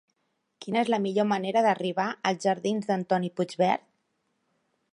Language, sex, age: Catalan, female, 40-49